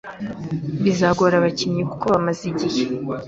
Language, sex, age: Kinyarwanda, female, 19-29